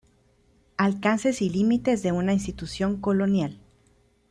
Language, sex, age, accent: Spanish, female, 30-39, Caribe: Cuba, Venezuela, Puerto Rico, República Dominicana, Panamá, Colombia caribeña, México caribeño, Costa del golfo de México